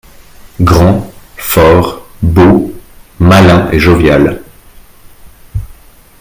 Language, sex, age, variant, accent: French, male, 19-29, Français d'Europe, Français de Suisse